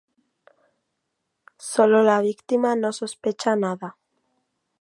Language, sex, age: Spanish, female, 19-29